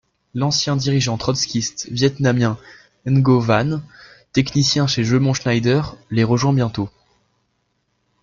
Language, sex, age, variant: French, male, under 19, Français de métropole